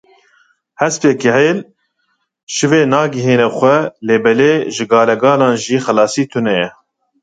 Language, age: Kurdish, 30-39